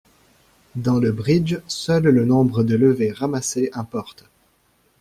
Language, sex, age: French, male, 19-29